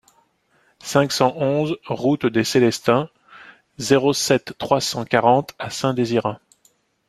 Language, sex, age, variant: French, male, 40-49, Français de métropole